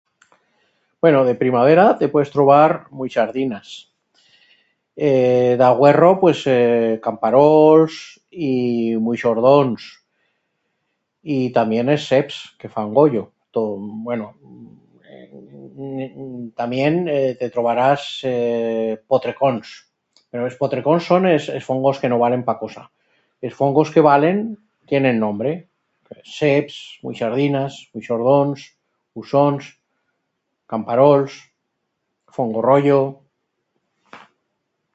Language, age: Aragonese, 60-69